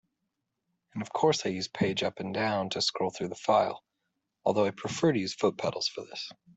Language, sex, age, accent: English, male, 30-39, United States English